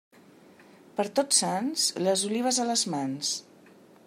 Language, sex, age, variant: Catalan, female, 50-59, Central